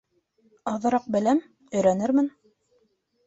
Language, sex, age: Bashkir, female, 19-29